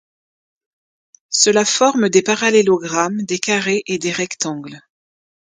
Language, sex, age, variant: French, female, 40-49, Français de métropole